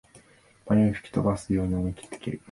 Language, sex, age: Japanese, male, 19-29